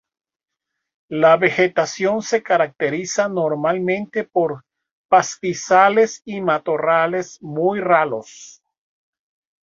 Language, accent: Spanish, Caribe: Cuba, Venezuela, Puerto Rico, República Dominicana, Panamá, Colombia caribeña, México caribeño, Costa del golfo de México